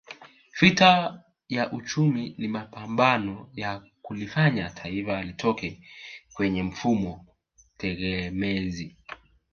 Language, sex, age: Swahili, male, 19-29